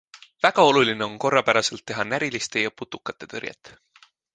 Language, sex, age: Estonian, male, 19-29